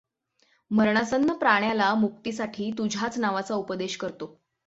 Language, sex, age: Marathi, female, 19-29